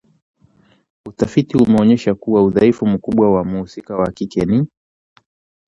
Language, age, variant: Swahili, 19-29, Kiswahili cha Bara ya Tanzania